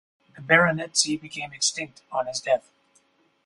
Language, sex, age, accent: English, male, 40-49, United States English